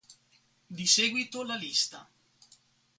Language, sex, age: Italian, male, 40-49